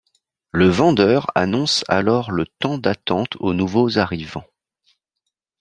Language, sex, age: French, male, 40-49